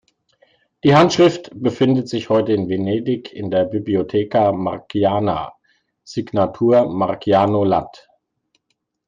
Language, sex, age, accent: German, male, 40-49, Deutschland Deutsch